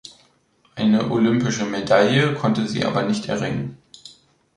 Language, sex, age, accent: German, male, 19-29, Deutschland Deutsch